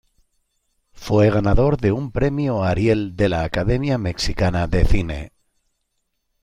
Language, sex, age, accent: Spanish, male, 50-59, España: Centro-Sur peninsular (Madrid, Toledo, Castilla-La Mancha)